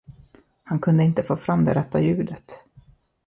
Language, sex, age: Swedish, male, 30-39